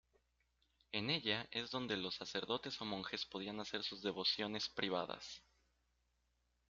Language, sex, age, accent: Spanish, male, 19-29, México